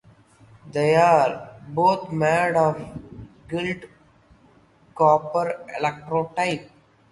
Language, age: English, 19-29